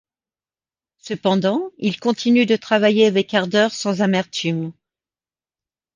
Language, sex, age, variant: French, female, 50-59, Français de métropole